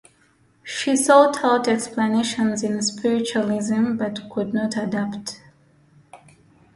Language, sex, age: English, female, 19-29